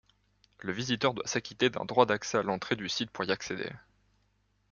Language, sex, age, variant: French, male, 19-29, Français de métropole